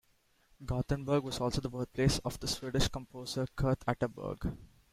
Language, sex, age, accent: English, male, 19-29, India and South Asia (India, Pakistan, Sri Lanka)